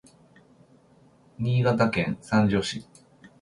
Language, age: Japanese, 40-49